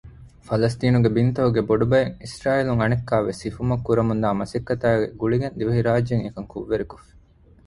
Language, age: Divehi, 30-39